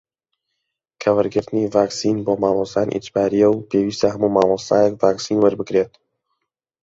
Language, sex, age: Central Kurdish, male, under 19